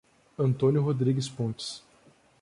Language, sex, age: Portuguese, male, 19-29